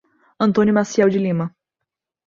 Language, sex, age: Portuguese, female, 19-29